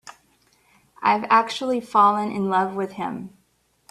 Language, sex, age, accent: English, female, 40-49, United States English